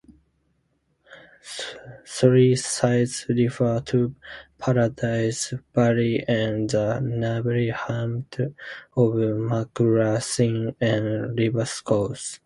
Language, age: English, 19-29